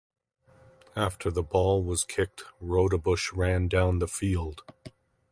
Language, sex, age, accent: English, male, 50-59, Canadian English